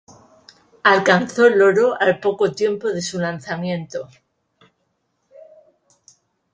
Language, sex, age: Spanish, female, 50-59